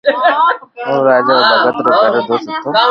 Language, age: Loarki, 30-39